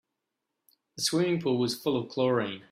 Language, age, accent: English, 40-49, Australian English